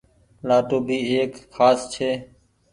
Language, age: Goaria, 19-29